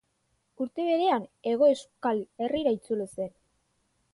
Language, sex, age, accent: Basque, female, 19-29, Mendebalekoa (Araba, Bizkaia, Gipuzkoako mendebaleko herri batzuk)